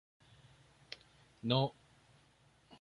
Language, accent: Spanish, Caribe: Cuba, Venezuela, Puerto Rico, República Dominicana, Panamá, Colombia caribeña, México caribeño, Costa del golfo de México